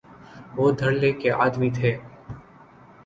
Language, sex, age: Urdu, male, 19-29